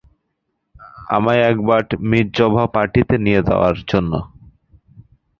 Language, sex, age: Bengali, male, 19-29